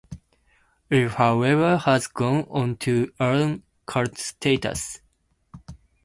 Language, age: English, 19-29